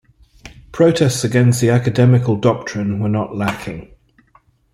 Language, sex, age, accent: English, male, 50-59, England English